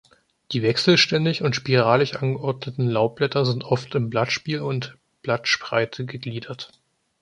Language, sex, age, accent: German, male, 19-29, Deutschland Deutsch